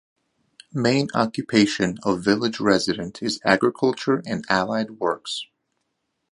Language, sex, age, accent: English, male, 19-29, United States English